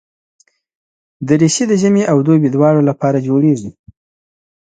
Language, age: Pashto, 30-39